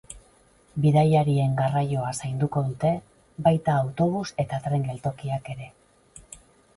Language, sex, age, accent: Basque, female, 50-59, Mendebalekoa (Araba, Bizkaia, Gipuzkoako mendebaleko herri batzuk)